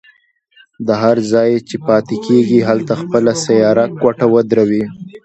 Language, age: Pashto, 19-29